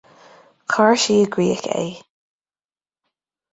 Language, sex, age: Irish, female, 30-39